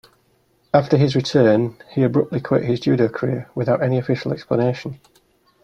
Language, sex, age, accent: English, male, 40-49, England English